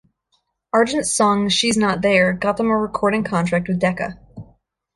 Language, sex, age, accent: English, female, 19-29, United States English